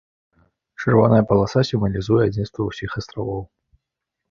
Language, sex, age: Belarusian, male, 30-39